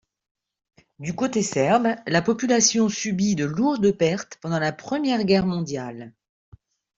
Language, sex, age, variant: French, female, 30-39, Français de métropole